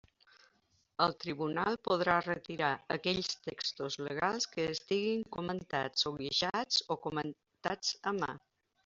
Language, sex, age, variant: Catalan, female, 60-69, Balear